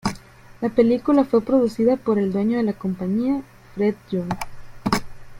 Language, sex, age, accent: Spanish, female, 19-29, México